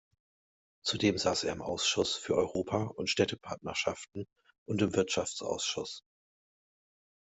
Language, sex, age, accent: German, male, 40-49, Deutschland Deutsch